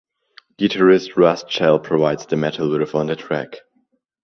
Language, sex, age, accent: English, male, under 19, German Accent